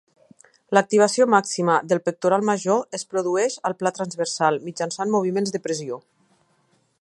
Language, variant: Catalan, Septentrional